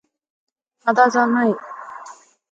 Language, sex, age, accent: Japanese, female, 19-29, 標準語